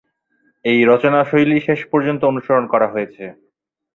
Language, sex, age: Bengali, male, 30-39